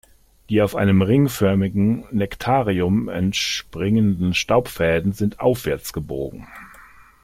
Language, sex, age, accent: German, male, 60-69, Deutschland Deutsch